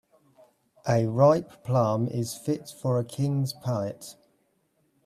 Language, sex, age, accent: English, male, 30-39, England English